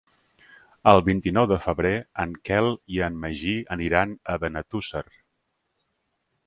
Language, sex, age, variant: Catalan, male, 30-39, Central